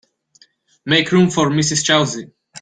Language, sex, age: English, male, 19-29